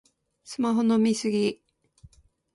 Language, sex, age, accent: Japanese, female, 50-59, 標準語